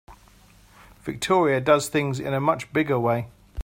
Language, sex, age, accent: English, male, 50-59, England English